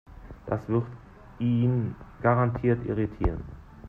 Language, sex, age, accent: German, male, 30-39, Deutschland Deutsch